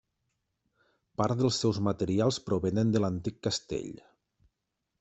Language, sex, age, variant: Catalan, male, 30-39, Nord-Occidental